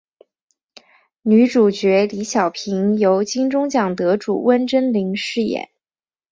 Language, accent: Chinese, 出生地：江苏省